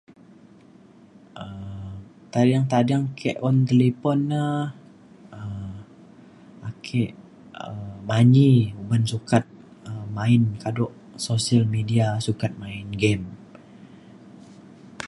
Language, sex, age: Mainstream Kenyah, male, 19-29